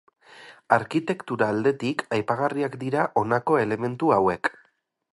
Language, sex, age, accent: Basque, male, 30-39, Erdialdekoa edo Nafarra (Gipuzkoa, Nafarroa)